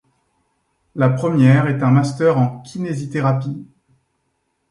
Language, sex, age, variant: French, male, 30-39, Français de métropole